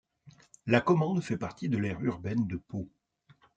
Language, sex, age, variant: French, male, 50-59, Français de métropole